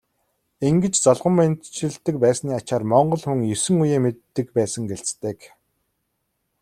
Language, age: Mongolian, 90+